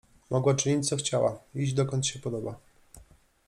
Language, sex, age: Polish, male, 40-49